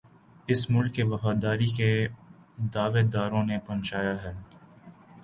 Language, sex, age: Urdu, male, 19-29